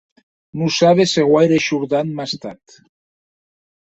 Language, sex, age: Occitan, male, 60-69